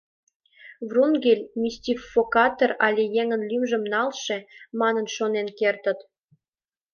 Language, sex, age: Mari, female, 19-29